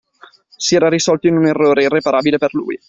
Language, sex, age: Italian, male, 19-29